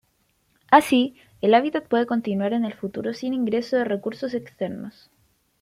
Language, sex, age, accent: Spanish, female, under 19, Chileno: Chile, Cuyo